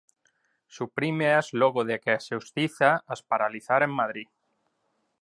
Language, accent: Galician, Normativo (estándar)